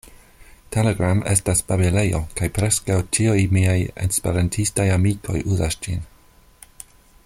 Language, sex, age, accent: Esperanto, male, 30-39, Internacia